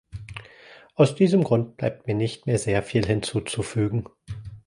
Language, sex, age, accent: German, male, 40-49, Deutschland Deutsch